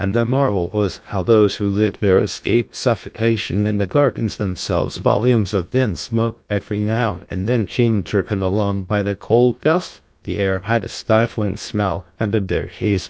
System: TTS, GlowTTS